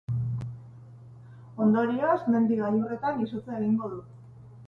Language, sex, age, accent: Basque, female, 40-49, Mendebalekoa (Araba, Bizkaia, Gipuzkoako mendebaleko herri batzuk)